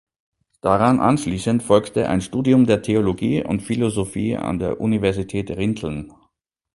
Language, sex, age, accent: German, male, 40-49, Österreichisches Deutsch